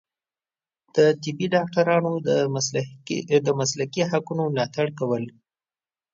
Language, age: Pashto, 30-39